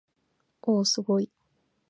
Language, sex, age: Japanese, female, 19-29